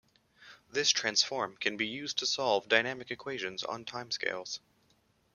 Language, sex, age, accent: English, male, 30-39, Canadian English